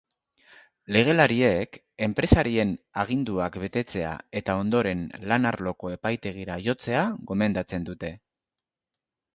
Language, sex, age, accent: Basque, male, 50-59, Mendebalekoa (Araba, Bizkaia, Gipuzkoako mendebaleko herri batzuk)